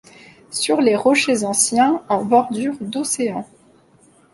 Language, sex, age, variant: French, female, 30-39, Français de métropole